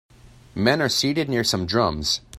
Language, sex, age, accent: English, male, 19-29, United States English